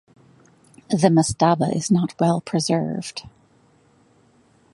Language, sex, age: English, female, 40-49